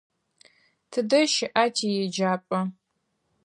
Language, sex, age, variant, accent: Adyghe, female, under 19, Адыгабзэ (Кирил, пстэумэ зэдыряе), Кıэмгуй (Çemguy)